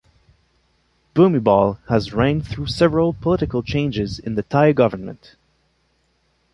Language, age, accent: English, 19-29, Canadian English